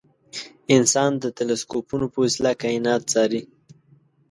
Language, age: Pashto, 19-29